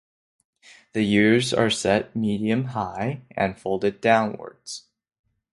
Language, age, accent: English, under 19, Canadian English